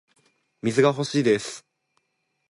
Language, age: Japanese, 19-29